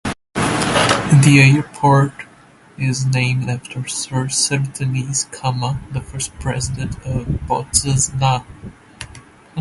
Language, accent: English, United States English